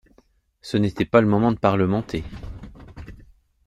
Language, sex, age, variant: French, male, 40-49, Français de métropole